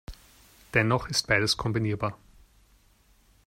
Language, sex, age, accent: German, male, 30-39, Österreichisches Deutsch